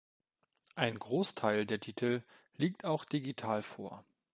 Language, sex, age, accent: German, male, 19-29, Deutschland Deutsch